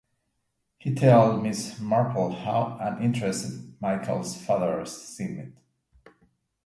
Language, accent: English, Canadian English